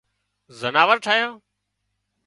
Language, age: Wadiyara Koli, 30-39